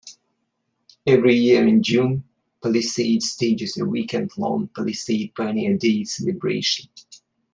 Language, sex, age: English, male, 40-49